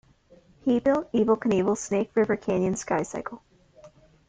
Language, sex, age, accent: English, female, under 19, United States English